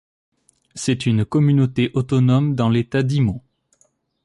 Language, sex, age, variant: French, male, 19-29, Français de métropole